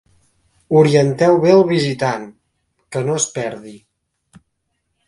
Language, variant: Catalan, Septentrional